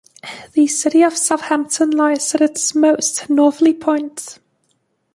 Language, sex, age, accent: English, female, 19-29, England English